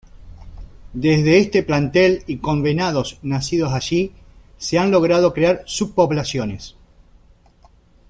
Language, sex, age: Spanish, male, 40-49